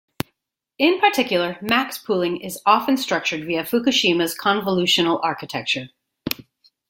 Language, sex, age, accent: English, female, 40-49, United States English